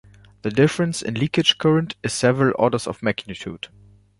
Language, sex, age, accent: English, male, 19-29, United States English